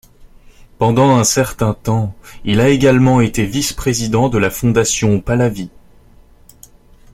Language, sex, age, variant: French, male, 19-29, Français de métropole